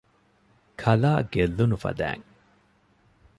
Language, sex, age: Divehi, male, 30-39